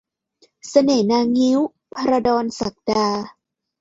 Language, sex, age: Thai, female, 30-39